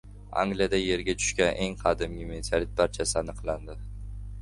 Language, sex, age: Uzbek, male, under 19